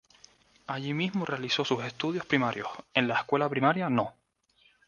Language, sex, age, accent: Spanish, male, 19-29, España: Islas Canarias